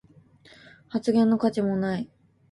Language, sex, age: Japanese, female, 19-29